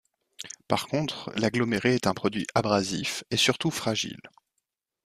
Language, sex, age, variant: French, male, 19-29, Français de métropole